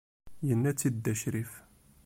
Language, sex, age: Kabyle, male, 30-39